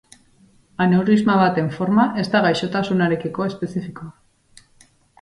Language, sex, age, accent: Basque, female, 40-49, Erdialdekoa edo Nafarra (Gipuzkoa, Nafarroa)